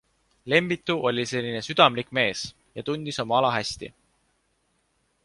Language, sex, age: Estonian, male, 19-29